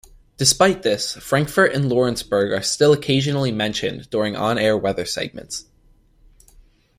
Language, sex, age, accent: English, male, under 19, United States English